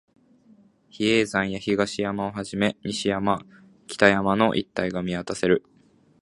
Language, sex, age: Japanese, male, 19-29